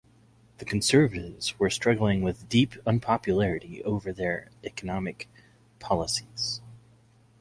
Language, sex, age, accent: English, male, 30-39, United States English